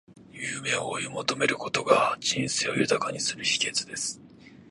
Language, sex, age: Japanese, male, 19-29